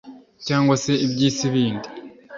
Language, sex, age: Kinyarwanda, male, 19-29